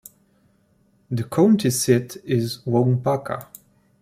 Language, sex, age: English, male, 30-39